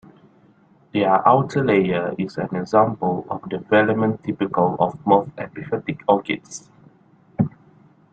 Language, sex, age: English, male, 30-39